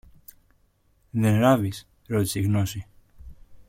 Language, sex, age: Greek, male, 30-39